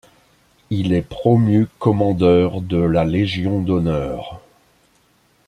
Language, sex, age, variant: French, male, 50-59, Français de métropole